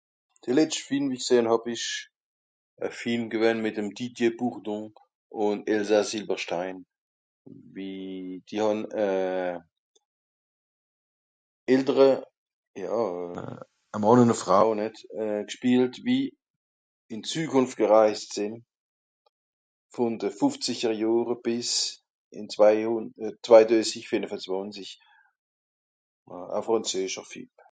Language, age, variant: Swiss German, 40-49, Nordniederàlemmànisch (Rishoffe, Zàwere, Bùsswìller, Hawenau, Brüemt, Stroossbùri, Molse, Dàmbàch, Schlettstàtt, Pfàlzbùri usw.)